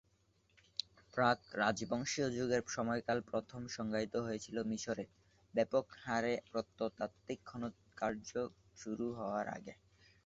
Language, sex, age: Bengali, male, 19-29